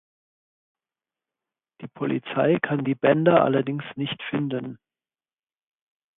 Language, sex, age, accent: German, male, 40-49, Deutschland Deutsch